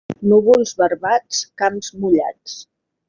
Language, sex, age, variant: Catalan, female, 50-59, Central